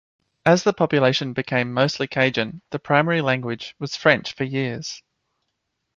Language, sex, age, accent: English, male, 30-39, Australian English